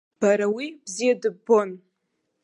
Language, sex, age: Abkhazian, female, 19-29